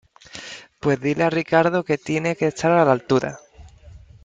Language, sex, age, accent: Spanish, male, 30-39, España: Sur peninsular (Andalucia, Extremadura, Murcia)